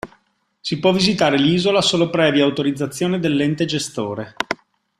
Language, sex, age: Italian, male, 30-39